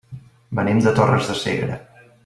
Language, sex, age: Catalan, male, 50-59